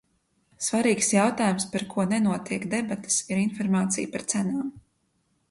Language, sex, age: Latvian, female, 19-29